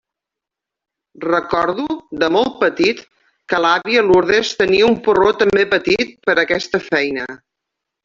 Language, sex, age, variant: Catalan, female, 40-49, Central